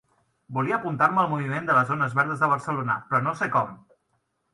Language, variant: Catalan, Central